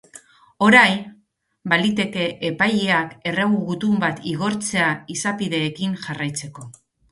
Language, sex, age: Basque, female, 40-49